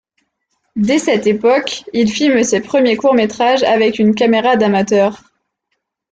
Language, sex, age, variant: French, female, under 19, Français de métropole